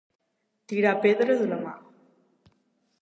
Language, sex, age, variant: Catalan, female, under 19, Balear